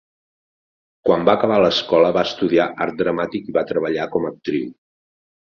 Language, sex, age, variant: Catalan, male, 50-59, Central